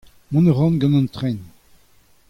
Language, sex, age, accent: Breton, male, 60-69, Kerneveg